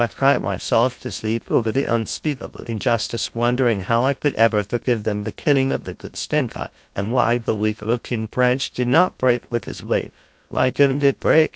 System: TTS, GlowTTS